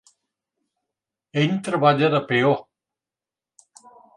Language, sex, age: Catalan, male, 70-79